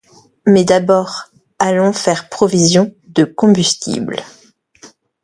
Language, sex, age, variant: French, female, 30-39, Français de métropole